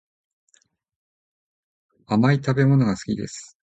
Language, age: Japanese, 50-59